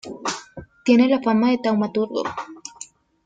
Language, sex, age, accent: Spanish, female, 19-29, Andino-Pacífico: Colombia, Perú, Ecuador, oeste de Bolivia y Venezuela andina